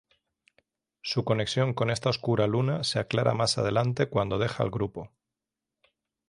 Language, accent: Spanish, España: Centro-Sur peninsular (Madrid, Toledo, Castilla-La Mancha); España: Sur peninsular (Andalucia, Extremadura, Murcia)